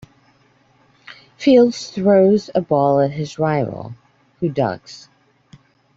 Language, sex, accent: English, female, United States English